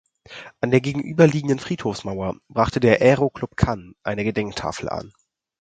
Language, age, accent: German, under 19, Deutschland Deutsch